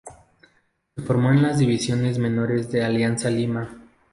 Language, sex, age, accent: Spanish, male, 19-29, México